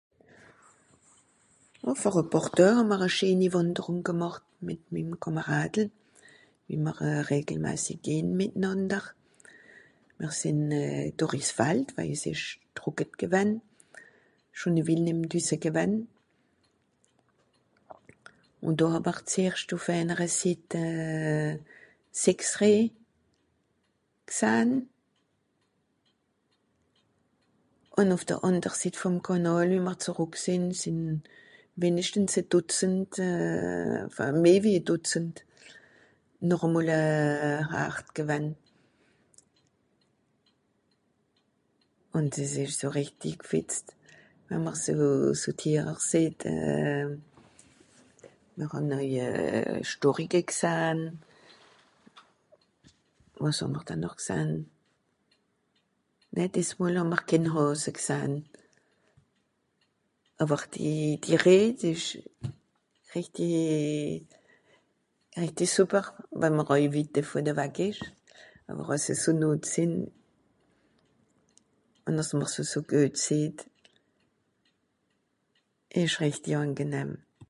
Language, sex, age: Swiss German, female, 70-79